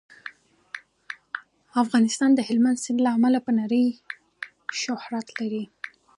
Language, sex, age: Pashto, female, 19-29